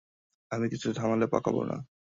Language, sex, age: Bengali, male, 19-29